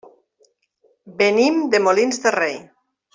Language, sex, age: Catalan, female, 50-59